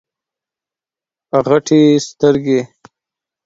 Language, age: Pashto, 30-39